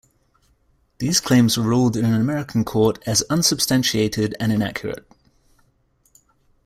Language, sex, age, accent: English, male, 30-39, England English